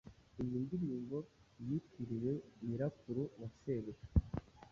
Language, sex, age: Kinyarwanda, male, 19-29